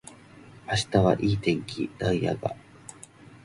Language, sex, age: Japanese, male, 19-29